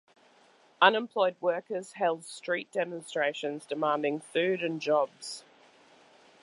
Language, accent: English, Australian English